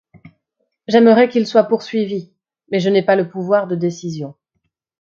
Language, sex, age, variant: French, female, 30-39, Français de métropole